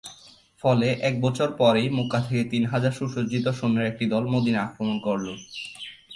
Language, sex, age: Bengali, male, 19-29